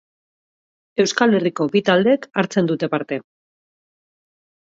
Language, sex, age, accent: Basque, female, 40-49, Mendebalekoa (Araba, Bizkaia, Gipuzkoako mendebaleko herri batzuk)